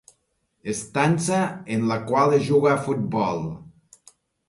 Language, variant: Catalan, Nord-Occidental